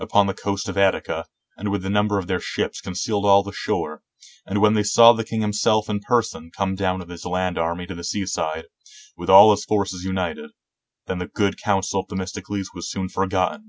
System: none